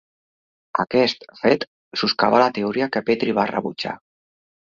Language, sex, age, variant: Catalan, male, 40-49, Central